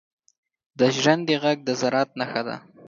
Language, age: Pashto, 19-29